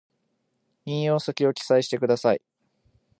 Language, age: Japanese, 19-29